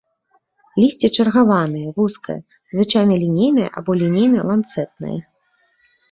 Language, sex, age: Belarusian, female, 30-39